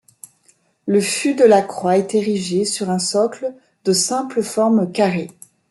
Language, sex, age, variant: French, female, 50-59, Français de métropole